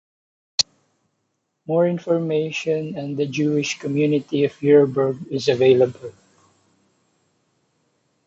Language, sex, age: English, male, 19-29